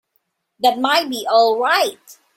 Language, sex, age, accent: English, female, 19-29, India and South Asia (India, Pakistan, Sri Lanka)